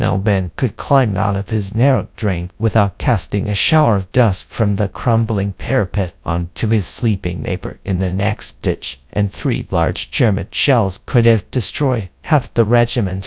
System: TTS, GradTTS